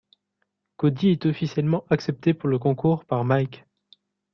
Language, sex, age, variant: French, male, 19-29, Français de métropole